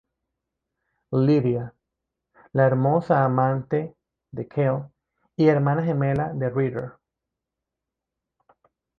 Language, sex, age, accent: Spanish, male, 30-39, Caribe: Cuba, Venezuela, Puerto Rico, República Dominicana, Panamá, Colombia caribeña, México caribeño, Costa del golfo de México